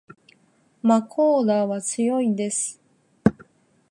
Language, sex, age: Japanese, female, 19-29